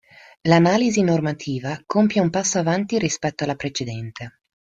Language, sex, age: Italian, female, 30-39